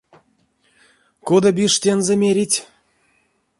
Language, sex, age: Erzya, male, 30-39